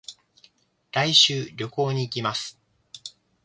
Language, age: Japanese, 19-29